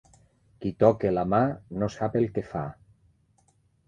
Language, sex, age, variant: Catalan, male, 50-59, Nord-Occidental